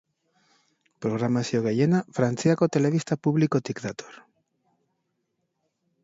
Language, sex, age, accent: Basque, male, 30-39, Mendebalekoa (Araba, Bizkaia, Gipuzkoako mendebaleko herri batzuk)